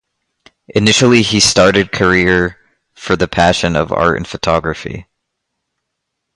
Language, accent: English, United States English